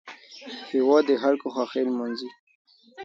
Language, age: Pashto, 19-29